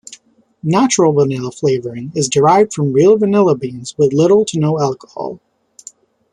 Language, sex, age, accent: English, male, 19-29, United States English